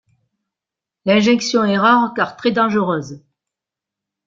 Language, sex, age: French, female, 60-69